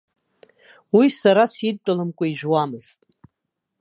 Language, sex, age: Abkhazian, female, 60-69